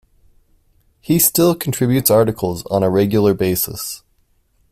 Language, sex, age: English, male, 30-39